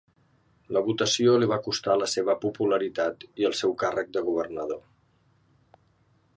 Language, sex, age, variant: Catalan, male, 50-59, Central